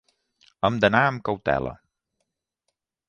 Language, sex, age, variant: Catalan, male, 40-49, Balear